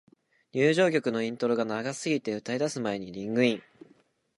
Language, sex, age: Japanese, male, 19-29